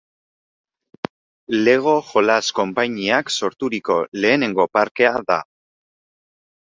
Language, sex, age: Basque, male, 19-29